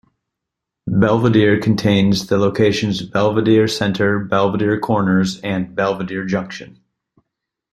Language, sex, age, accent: English, male, 30-39, United States English